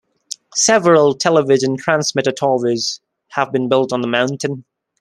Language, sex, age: English, male, 19-29